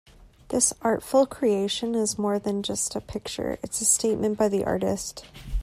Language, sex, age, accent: English, female, 19-29, United States English